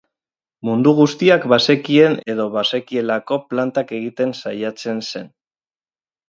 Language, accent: Basque, Mendebalekoa (Araba, Bizkaia, Gipuzkoako mendebaleko herri batzuk)